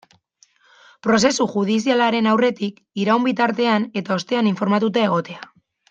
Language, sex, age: Basque, female, 19-29